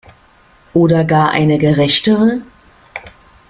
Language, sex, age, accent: German, female, 50-59, Deutschland Deutsch